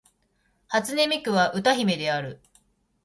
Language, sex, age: Japanese, female, 40-49